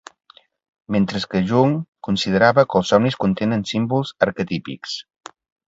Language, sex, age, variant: Catalan, male, 50-59, Central